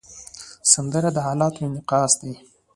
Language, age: Pashto, 19-29